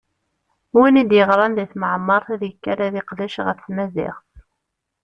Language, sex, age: Kabyle, female, 19-29